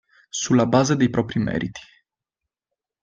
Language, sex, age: Italian, male, 19-29